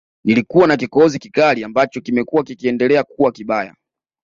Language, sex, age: Swahili, male, 19-29